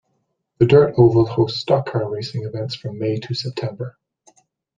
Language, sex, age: English, male, 30-39